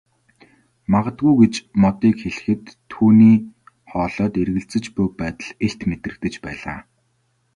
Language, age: Mongolian, 19-29